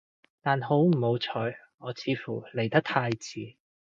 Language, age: Cantonese, 40-49